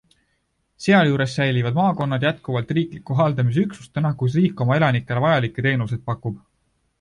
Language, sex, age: Estonian, male, 19-29